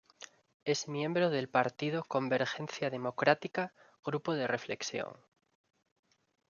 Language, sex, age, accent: Spanish, male, 19-29, España: Norte peninsular (Asturias, Castilla y León, Cantabria, País Vasco, Navarra, Aragón, La Rioja, Guadalajara, Cuenca)